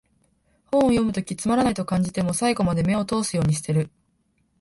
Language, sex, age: Japanese, female, under 19